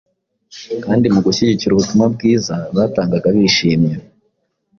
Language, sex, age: Kinyarwanda, male, 19-29